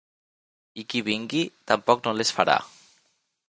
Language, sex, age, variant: Catalan, male, 19-29, Nord-Occidental